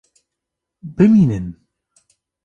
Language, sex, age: Kurdish, male, 40-49